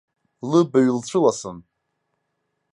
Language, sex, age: Abkhazian, male, 19-29